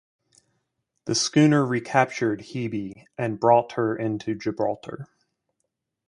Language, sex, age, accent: English, male, 30-39, United States English